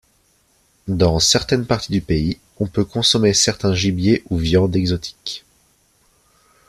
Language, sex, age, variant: French, male, 19-29, Français de métropole